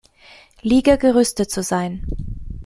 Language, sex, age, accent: German, female, 30-39, Österreichisches Deutsch